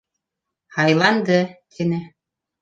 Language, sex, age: Bashkir, female, 50-59